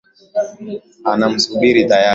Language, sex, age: Swahili, male, 19-29